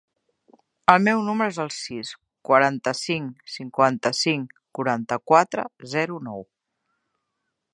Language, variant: Catalan, Nord-Occidental